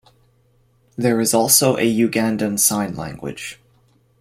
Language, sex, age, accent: English, male, 19-29, Canadian English